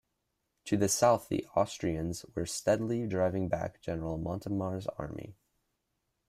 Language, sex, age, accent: English, male, under 19, United States English